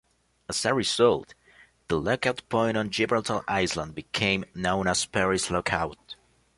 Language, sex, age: English, male, under 19